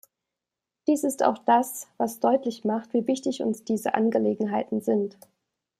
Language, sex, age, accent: German, female, 19-29, Deutschland Deutsch